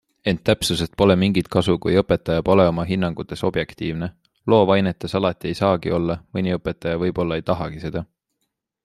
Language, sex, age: Estonian, male, 19-29